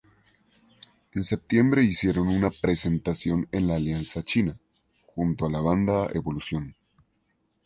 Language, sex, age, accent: Spanish, male, 19-29, Andino-Pacífico: Colombia, Perú, Ecuador, oeste de Bolivia y Venezuela andina